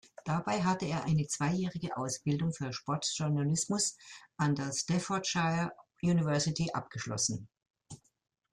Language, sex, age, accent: German, female, 70-79, Deutschland Deutsch